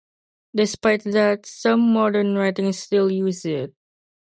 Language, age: English, under 19